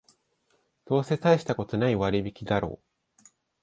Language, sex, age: Japanese, male, 19-29